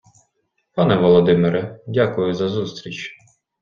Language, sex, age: Ukrainian, male, 30-39